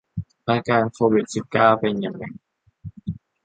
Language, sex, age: Thai, male, under 19